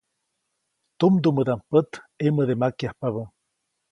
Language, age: Copainalá Zoque, 19-29